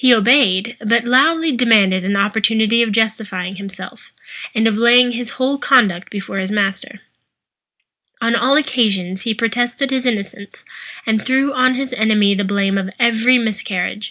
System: none